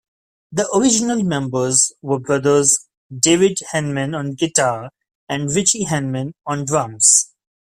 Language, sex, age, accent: English, male, 19-29, India and South Asia (India, Pakistan, Sri Lanka)